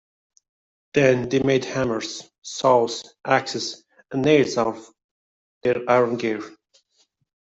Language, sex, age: English, male, 30-39